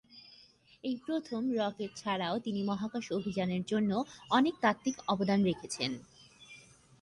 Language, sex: Bengali, female